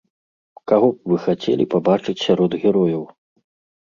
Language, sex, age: Belarusian, male, 40-49